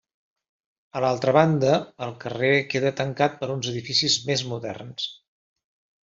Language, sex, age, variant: Catalan, male, 50-59, Central